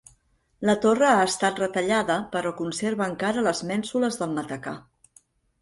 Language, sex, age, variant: Catalan, female, 50-59, Central